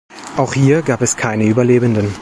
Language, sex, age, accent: German, male, 19-29, Deutschland Deutsch